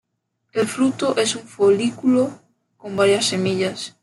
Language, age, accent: Spanish, 19-29, Caribe: Cuba, Venezuela, Puerto Rico, República Dominicana, Panamá, Colombia caribeña, México caribeño, Costa del golfo de México